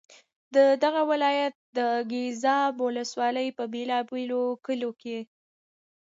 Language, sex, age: Pashto, female, 30-39